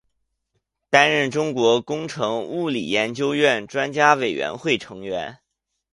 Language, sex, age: Chinese, male, 19-29